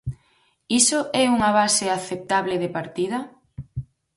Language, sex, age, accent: Galician, female, 19-29, Normativo (estándar)